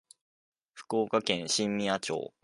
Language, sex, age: Japanese, male, 19-29